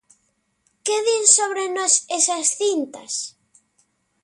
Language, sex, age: Galician, male, 50-59